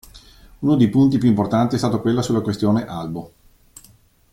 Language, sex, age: Italian, male, 40-49